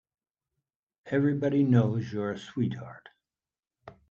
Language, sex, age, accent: English, male, 60-69, United States English